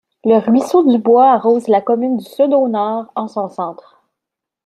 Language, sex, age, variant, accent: French, female, 19-29, Français d'Amérique du Nord, Français du Canada